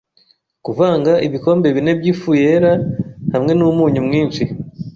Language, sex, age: Kinyarwanda, male, 19-29